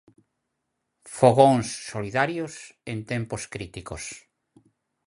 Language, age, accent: Galician, 60-69, Normativo (estándar)